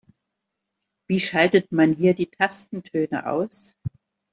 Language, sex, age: German, female, 60-69